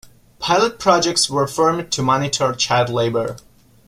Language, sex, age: English, male, 19-29